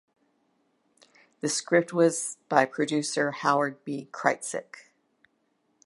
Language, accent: English, United States English